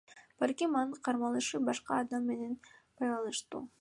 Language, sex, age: Kyrgyz, female, under 19